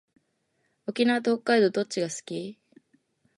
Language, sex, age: Japanese, female, 19-29